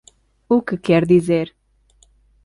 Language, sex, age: Portuguese, female, 30-39